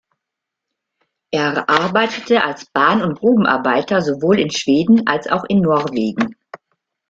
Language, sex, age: German, female, 60-69